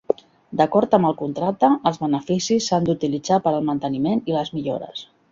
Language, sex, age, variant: Catalan, female, 50-59, Central